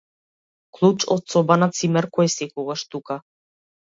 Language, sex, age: Macedonian, female, 30-39